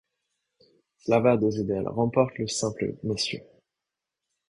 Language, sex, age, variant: French, male, 30-39, Français de métropole